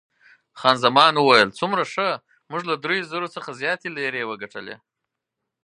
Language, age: Pashto, 40-49